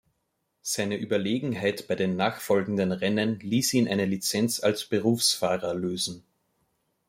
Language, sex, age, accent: German, male, 30-39, Österreichisches Deutsch